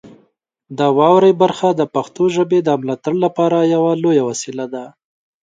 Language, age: Pashto, 19-29